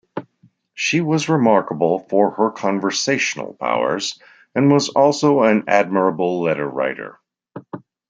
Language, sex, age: English, male, 60-69